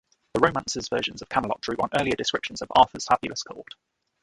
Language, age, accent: English, 19-29, England English